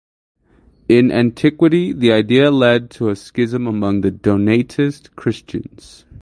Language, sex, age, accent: English, male, 19-29, United States English